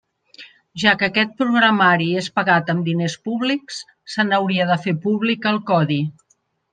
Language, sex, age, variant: Catalan, female, 50-59, Central